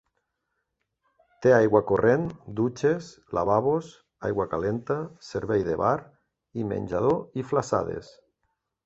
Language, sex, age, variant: Catalan, male, 40-49, Nord-Occidental